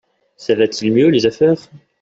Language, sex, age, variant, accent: French, male, 19-29, Français d'Europe, Français de Suisse